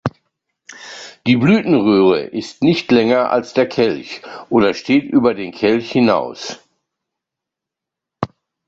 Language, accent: German, Deutschland Deutsch